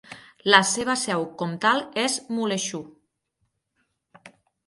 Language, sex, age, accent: Catalan, female, 30-39, Ebrenc